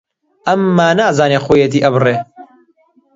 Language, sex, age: Central Kurdish, male, 19-29